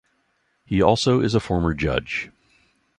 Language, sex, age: English, male, 60-69